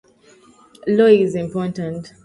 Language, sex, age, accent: English, female, 19-29, England English